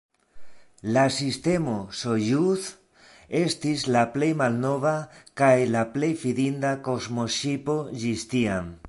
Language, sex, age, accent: Esperanto, male, 40-49, Internacia